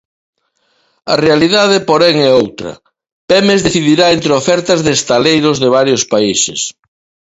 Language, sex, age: Galician, male, 50-59